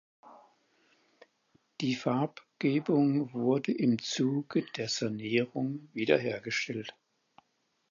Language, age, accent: German, 70-79, Deutschland Deutsch